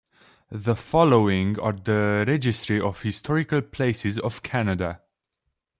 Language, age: English, 19-29